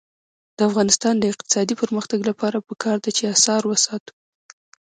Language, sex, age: Pashto, female, 19-29